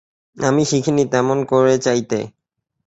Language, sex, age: Bengali, male, 19-29